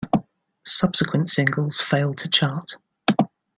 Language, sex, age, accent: English, female, 30-39, England English